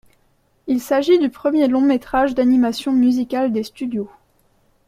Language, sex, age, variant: French, female, 19-29, Français de métropole